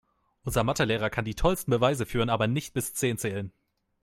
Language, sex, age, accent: German, male, 19-29, Deutschland Deutsch